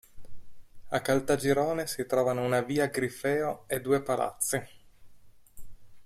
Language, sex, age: Italian, male, 30-39